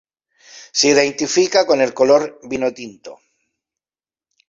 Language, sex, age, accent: Spanish, male, 50-59, Chileno: Chile, Cuyo